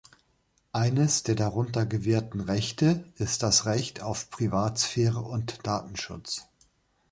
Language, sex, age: German, male, 40-49